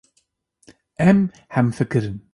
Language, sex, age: Kurdish, male, 40-49